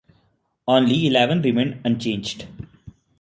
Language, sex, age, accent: English, male, 19-29, India and South Asia (India, Pakistan, Sri Lanka)